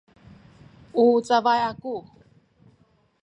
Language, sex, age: Sakizaya, female, 50-59